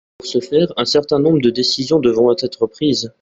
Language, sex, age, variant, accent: French, male, 19-29, Français d'Europe, Français de Suisse